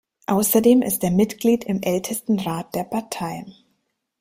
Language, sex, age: German, female, 30-39